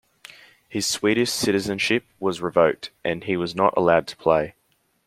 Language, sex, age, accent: English, male, under 19, Australian English